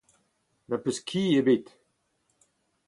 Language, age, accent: Breton, 70-79, Leoneg